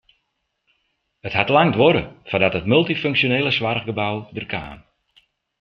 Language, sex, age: Western Frisian, male, 50-59